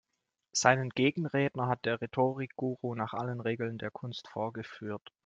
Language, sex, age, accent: German, male, 19-29, Deutschland Deutsch